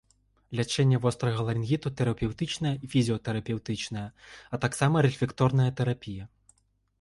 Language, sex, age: Belarusian, male, 19-29